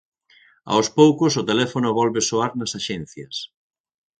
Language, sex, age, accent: Galician, male, 60-69, Atlántico (seseo e gheada)